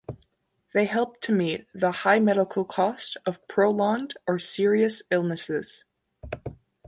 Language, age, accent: English, under 19, United States English